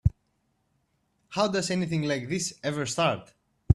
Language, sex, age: English, male, 19-29